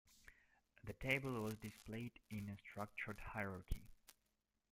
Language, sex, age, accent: English, male, 19-29, United States English